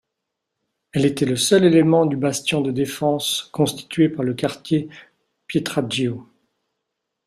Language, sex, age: French, male, 40-49